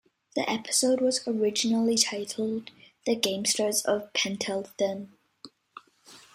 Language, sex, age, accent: English, male, 30-39, United States English